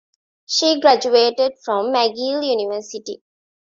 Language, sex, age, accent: English, female, 19-29, India and South Asia (India, Pakistan, Sri Lanka)